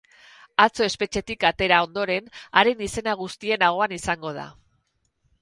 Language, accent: Basque, Erdialdekoa edo Nafarra (Gipuzkoa, Nafarroa)